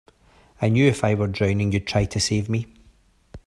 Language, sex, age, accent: English, male, 30-39, Scottish English